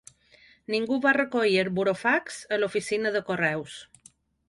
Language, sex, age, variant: Catalan, female, 40-49, Balear